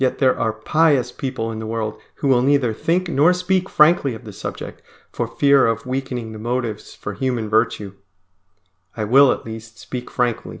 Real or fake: real